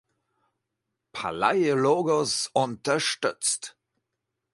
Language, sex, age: German, male, 40-49